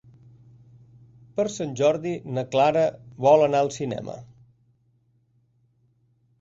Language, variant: Catalan, Central